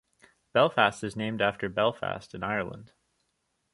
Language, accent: English, Canadian English